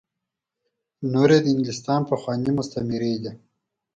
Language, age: Pashto, 30-39